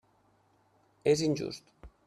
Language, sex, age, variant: Catalan, male, 30-39, Nord-Occidental